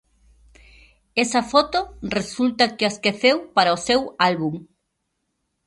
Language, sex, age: Galician, female, 19-29